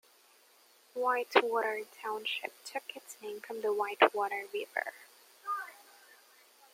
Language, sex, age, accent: English, female, 19-29, Filipino